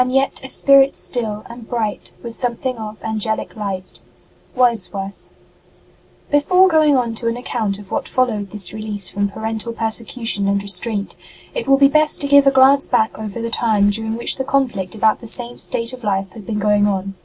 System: none